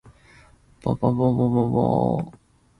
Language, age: Japanese, 19-29